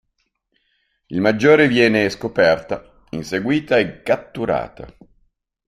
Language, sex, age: Italian, male, 50-59